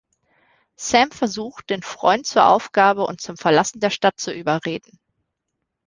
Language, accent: German, Deutschland Deutsch